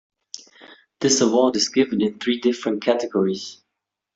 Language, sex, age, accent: English, male, 19-29, England English